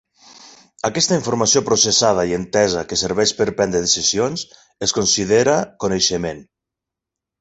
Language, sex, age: Catalan, male, 40-49